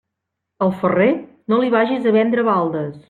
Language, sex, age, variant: Catalan, female, 30-39, Central